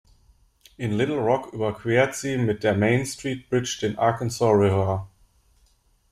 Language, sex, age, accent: German, male, 30-39, Deutschland Deutsch